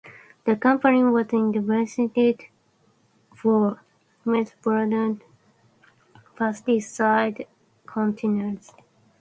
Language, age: English, 19-29